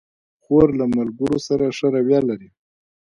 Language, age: Pashto, 30-39